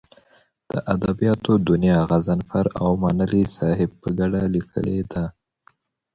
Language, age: Pashto, 30-39